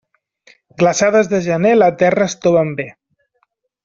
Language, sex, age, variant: Catalan, male, 30-39, Central